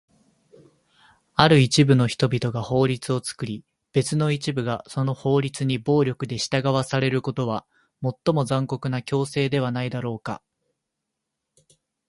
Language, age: Japanese, 19-29